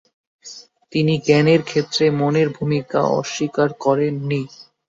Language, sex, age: Bengali, male, 19-29